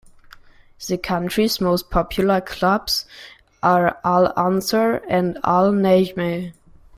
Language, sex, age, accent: English, male, under 19, England English